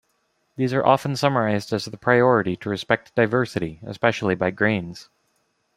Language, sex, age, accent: English, male, 19-29, United States English